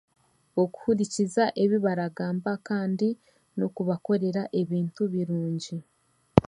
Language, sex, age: Chiga, female, 19-29